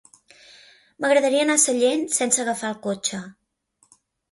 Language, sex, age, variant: Catalan, female, 40-49, Central